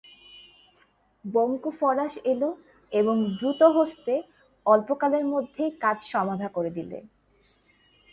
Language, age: Bengali, 19-29